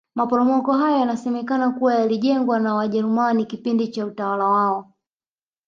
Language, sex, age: Swahili, male, 19-29